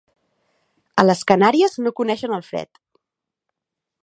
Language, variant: Catalan, Central